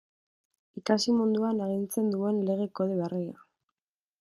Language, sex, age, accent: Basque, female, 19-29, Mendebalekoa (Araba, Bizkaia, Gipuzkoako mendebaleko herri batzuk)